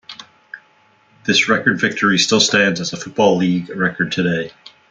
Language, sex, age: English, male, 40-49